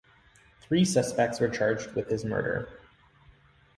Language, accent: English, Canadian English